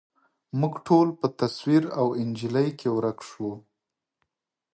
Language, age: Pashto, 30-39